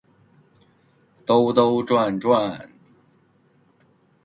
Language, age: Chinese, 30-39